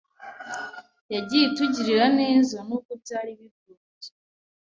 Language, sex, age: Kinyarwanda, female, 19-29